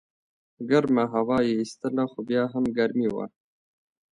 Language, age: Pashto, 30-39